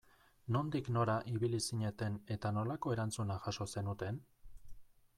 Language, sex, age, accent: Basque, male, 40-49, Erdialdekoa edo Nafarra (Gipuzkoa, Nafarroa)